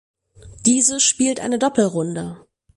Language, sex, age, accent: German, female, 30-39, Deutschland Deutsch